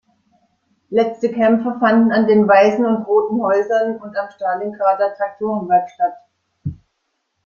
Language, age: German, 50-59